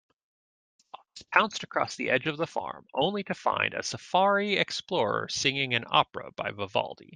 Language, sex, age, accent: English, male, 40-49, United States English